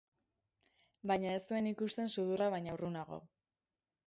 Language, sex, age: Basque, male, 50-59